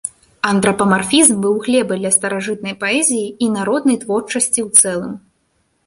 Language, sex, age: Belarusian, female, 19-29